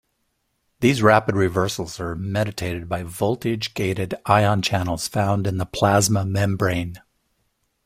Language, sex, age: English, male, 60-69